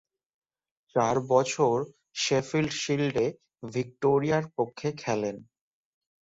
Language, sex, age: Bengali, male, 19-29